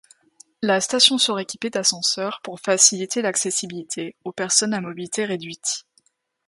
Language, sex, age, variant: French, female, 19-29, Français d'Europe